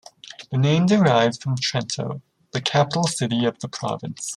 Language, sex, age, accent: English, male, 19-29, Canadian English